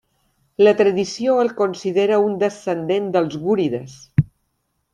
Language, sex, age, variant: Catalan, female, 50-59, Balear